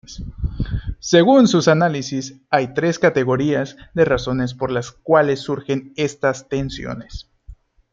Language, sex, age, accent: Spanish, male, 19-29, México